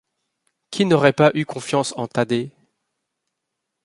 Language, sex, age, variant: French, male, 30-39, Français de métropole